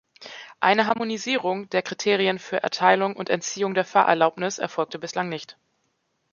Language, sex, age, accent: German, female, 30-39, Deutschland Deutsch